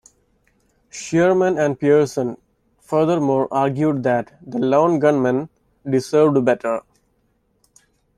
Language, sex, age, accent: English, male, 30-39, India and South Asia (India, Pakistan, Sri Lanka)